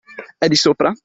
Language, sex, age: Italian, male, 19-29